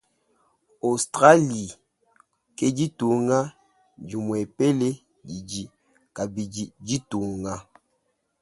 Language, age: Luba-Lulua, 19-29